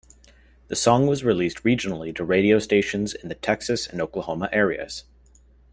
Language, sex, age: English, male, 19-29